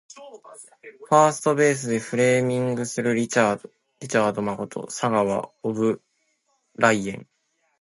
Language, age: Japanese, 19-29